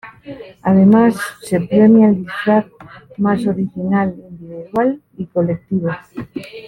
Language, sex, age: Spanish, female, 80-89